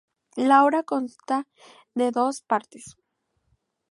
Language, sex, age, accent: Spanish, female, under 19, México